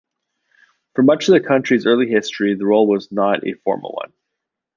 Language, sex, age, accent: English, male, 40-49, Canadian English